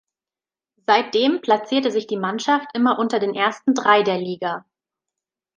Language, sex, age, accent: German, female, 30-39, Deutschland Deutsch